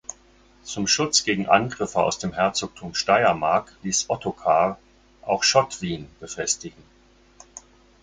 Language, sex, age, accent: German, male, 60-69, Deutschland Deutsch